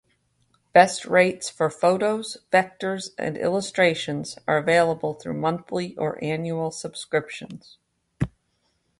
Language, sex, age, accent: English, female, 50-59, United States English